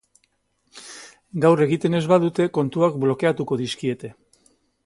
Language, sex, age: Basque, male, 60-69